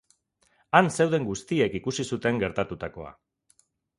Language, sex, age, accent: Basque, male, 40-49, Mendebalekoa (Araba, Bizkaia, Gipuzkoako mendebaleko herri batzuk)